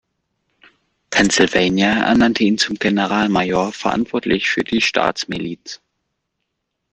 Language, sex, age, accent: German, male, under 19, Deutschland Deutsch